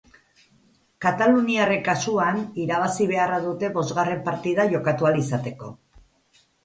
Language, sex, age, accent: Basque, female, 50-59, Erdialdekoa edo Nafarra (Gipuzkoa, Nafarroa)